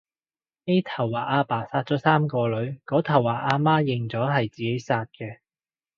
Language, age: Cantonese, 40-49